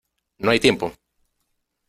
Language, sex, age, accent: Spanish, male, 40-49, Andino-Pacífico: Colombia, Perú, Ecuador, oeste de Bolivia y Venezuela andina